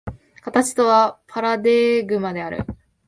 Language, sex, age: Japanese, female, 19-29